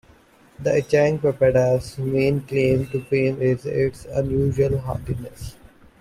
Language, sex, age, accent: English, male, 19-29, India and South Asia (India, Pakistan, Sri Lanka)